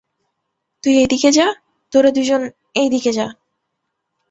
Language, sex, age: Bengali, female, 19-29